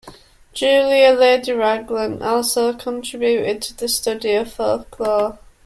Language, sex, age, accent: English, female, 19-29, England English